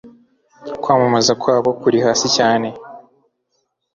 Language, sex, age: Kinyarwanda, male, 19-29